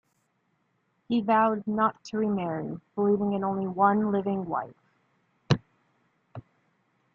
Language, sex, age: English, female, 19-29